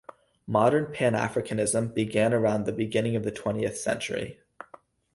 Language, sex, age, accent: English, male, 19-29, United States English